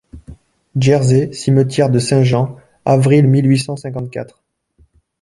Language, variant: French, Français de métropole